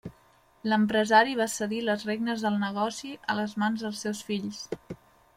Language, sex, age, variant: Catalan, female, 19-29, Central